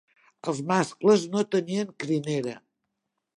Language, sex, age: Catalan, female, 60-69